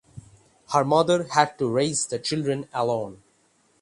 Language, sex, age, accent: English, male, under 19, India and South Asia (India, Pakistan, Sri Lanka)